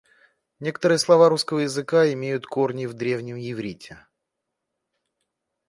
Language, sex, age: Russian, male, 30-39